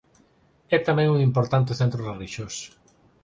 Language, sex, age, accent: Galician, male, 40-49, Normativo (estándar)